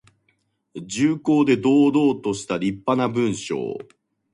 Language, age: Japanese, 30-39